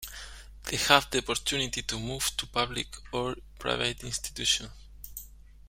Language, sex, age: English, male, 40-49